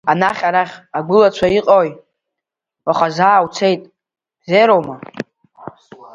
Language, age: Abkhazian, under 19